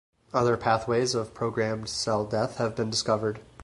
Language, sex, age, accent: English, male, 19-29, United States English